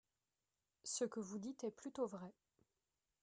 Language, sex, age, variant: French, female, 30-39, Français de métropole